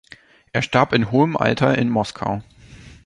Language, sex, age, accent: German, male, 19-29, Deutschland Deutsch